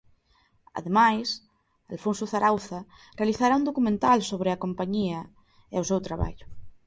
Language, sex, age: Galician, female, 19-29